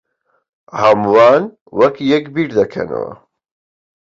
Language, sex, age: Central Kurdish, male, 19-29